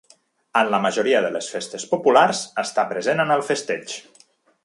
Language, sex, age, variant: Catalan, male, 30-39, Nord-Occidental